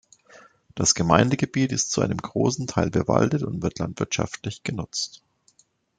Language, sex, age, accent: German, male, 40-49, Deutschland Deutsch